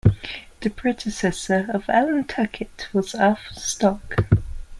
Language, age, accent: English, under 19, England English